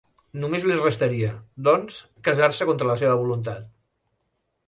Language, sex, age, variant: Catalan, male, 50-59, Central